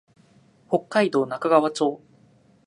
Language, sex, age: Japanese, male, 19-29